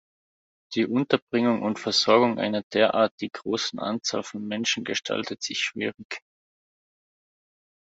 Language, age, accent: German, 30-39, Österreichisches Deutsch